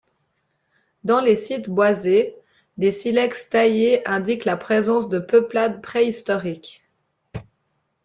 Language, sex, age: French, female, 30-39